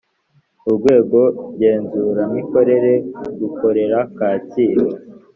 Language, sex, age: Kinyarwanda, male, under 19